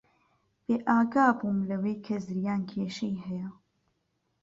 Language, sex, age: Central Kurdish, female, 19-29